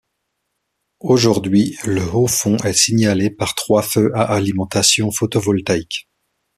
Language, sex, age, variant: French, male, 30-39, Français de métropole